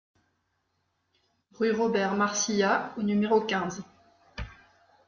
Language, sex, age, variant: French, female, 40-49, Français de métropole